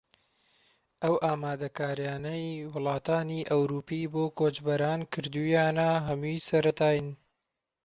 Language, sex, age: Central Kurdish, male, 19-29